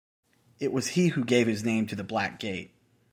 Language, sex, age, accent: English, male, 30-39, United States English